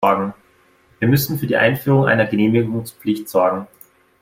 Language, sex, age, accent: German, male, 30-39, Österreichisches Deutsch